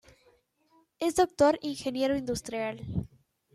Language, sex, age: Spanish, female, 19-29